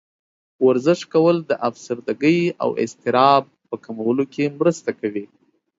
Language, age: Pashto, 30-39